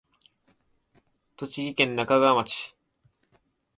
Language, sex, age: Japanese, male, 19-29